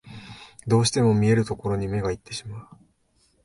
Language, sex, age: Japanese, male, 19-29